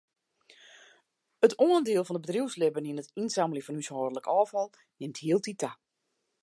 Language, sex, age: Western Frisian, female, 40-49